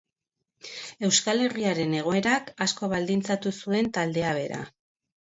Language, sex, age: Basque, female, 40-49